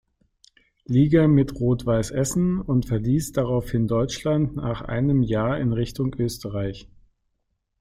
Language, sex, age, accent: German, male, 50-59, Deutschland Deutsch